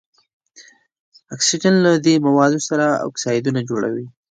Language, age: Pashto, 19-29